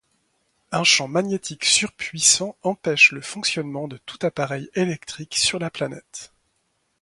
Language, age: French, 40-49